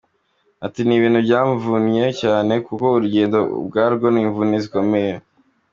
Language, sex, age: Kinyarwanda, male, under 19